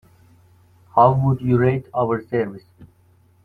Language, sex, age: English, male, 19-29